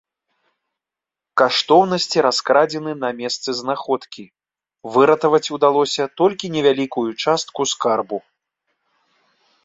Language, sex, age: Belarusian, male, 40-49